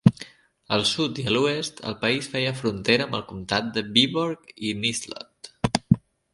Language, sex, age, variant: Catalan, male, 30-39, Nord-Occidental